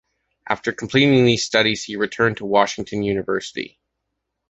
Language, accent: English, Canadian English